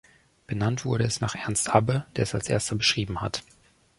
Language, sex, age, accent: German, male, 40-49, Deutschland Deutsch